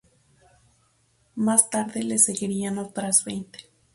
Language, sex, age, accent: Spanish, female, 19-29, México